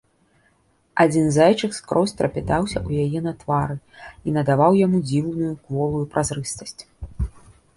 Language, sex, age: Belarusian, female, 30-39